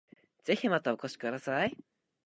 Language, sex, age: Japanese, male, 19-29